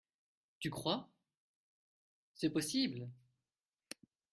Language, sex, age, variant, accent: French, male, 19-29, Français d'Europe, Français de Belgique